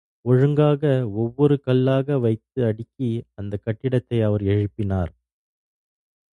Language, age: Tamil, 40-49